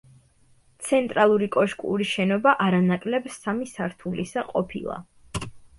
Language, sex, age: Georgian, female, 19-29